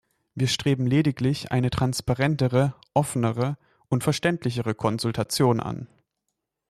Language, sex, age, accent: German, male, 19-29, Deutschland Deutsch